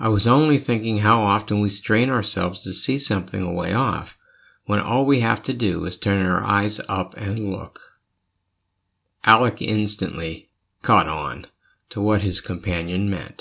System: none